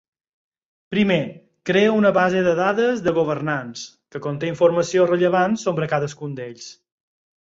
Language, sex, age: Catalan, male, 40-49